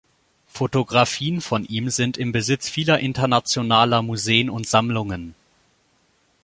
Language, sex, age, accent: German, male, 19-29, Deutschland Deutsch